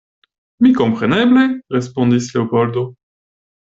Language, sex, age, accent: Esperanto, male, 19-29, Internacia